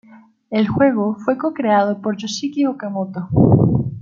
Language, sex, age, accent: Spanish, female, 19-29, México